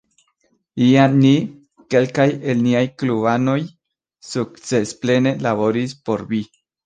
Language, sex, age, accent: Esperanto, male, 19-29, Internacia